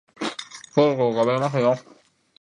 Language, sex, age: Japanese, male, 19-29